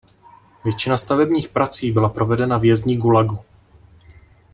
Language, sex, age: Czech, male, 30-39